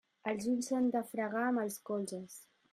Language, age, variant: Catalan, under 19, Central